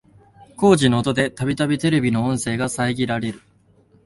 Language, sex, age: Japanese, male, 19-29